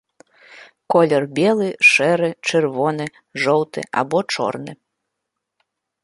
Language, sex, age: Belarusian, female, 30-39